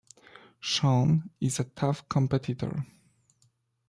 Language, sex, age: English, male, 19-29